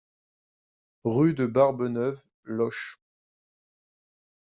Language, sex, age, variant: French, male, 30-39, Français de métropole